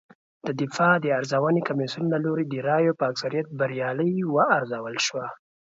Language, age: Pashto, 19-29